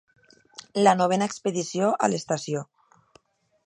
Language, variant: Catalan, Tortosí